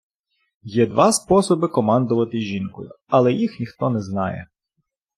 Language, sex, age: Ukrainian, male, 40-49